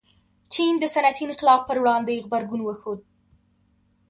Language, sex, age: Pashto, female, under 19